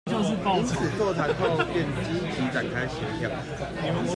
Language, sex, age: Chinese, male, 30-39